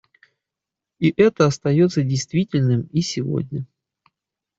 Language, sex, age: Russian, male, 30-39